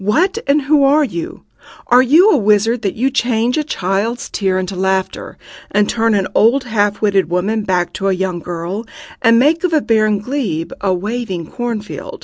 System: none